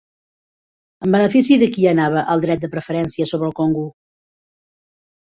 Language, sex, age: Catalan, female, 50-59